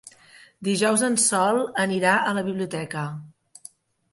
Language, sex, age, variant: Catalan, female, 40-49, Central